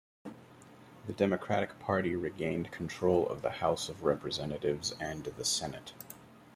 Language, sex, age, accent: English, male, 30-39, Canadian English